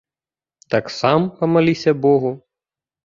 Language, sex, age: Belarusian, male, 30-39